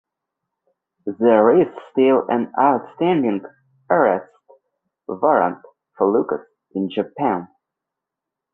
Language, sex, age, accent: English, male, 30-39, United States English